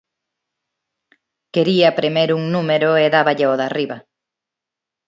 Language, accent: Galician, Neofalante